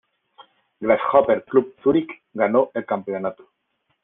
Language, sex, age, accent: Spanish, male, 50-59, España: Sur peninsular (Andalucia, Extremadura, Murcia)